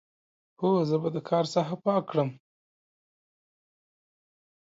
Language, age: Pashto, 40-49